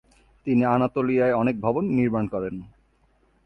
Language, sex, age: Bengali, male, 30-39